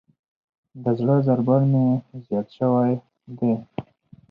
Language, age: Pashto, 19-29